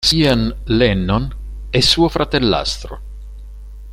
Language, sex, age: Italian, male, 60-69